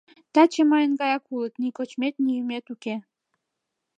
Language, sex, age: Mari, female, 19-29